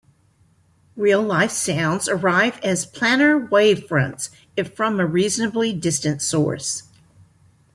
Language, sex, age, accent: English, female, 60-69, United States English